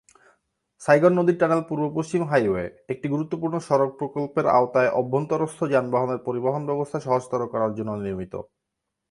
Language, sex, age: Bengali, male, 19-29